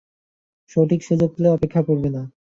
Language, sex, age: Bengali, male, 19-29